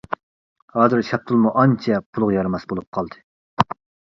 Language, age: Uyghur, 30-39